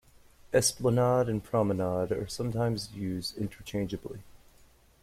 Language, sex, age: English, male, 30-39